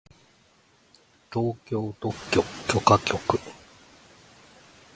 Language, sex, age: Japanese, male, 40-49